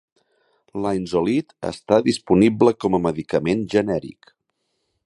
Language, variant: Catalan, Central